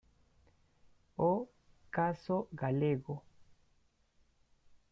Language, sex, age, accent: Spanish, male, 19-29, Andino-Pacífico: Colombia, Perú, Ecuador, oeste de Bolivia y Venezuela andina